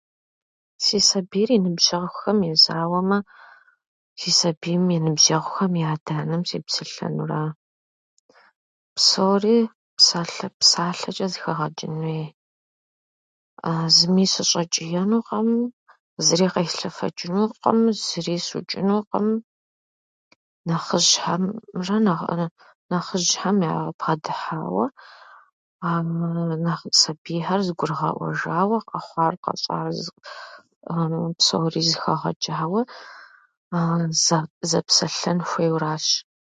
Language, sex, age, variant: Kabardian, female, 30-39, Адыгэбзэ (Къэбэрдей, Кирил, псоми зэдай)